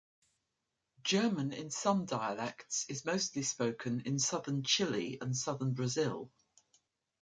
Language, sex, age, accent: English, female, 60-69, England English